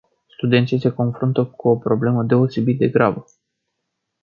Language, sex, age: Romanian, male, 19-29